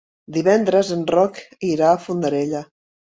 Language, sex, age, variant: Catalan, female, 50-59, Central